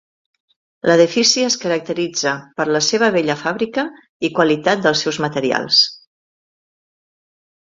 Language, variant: Catalan, Central